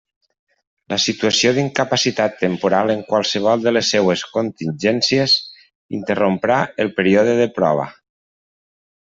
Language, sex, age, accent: Catalan, male, 40-49, valencià